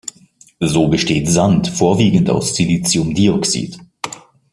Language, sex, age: German, male, 19-29